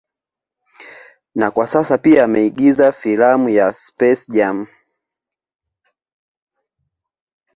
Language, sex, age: Swahili, male, 19-29